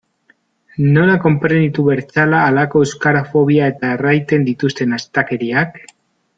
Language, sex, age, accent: Basque, male, 30-39, Mendebalekoa (Araba, Bizkaia, Gipuzkoako mendebaleko herri batzuk)